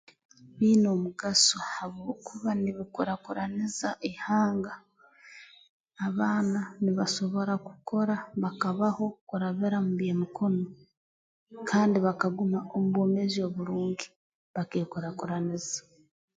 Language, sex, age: Tooro, female, 19-29